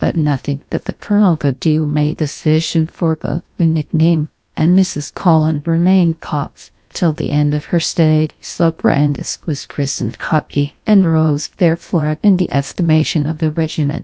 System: TTS, GlowTTS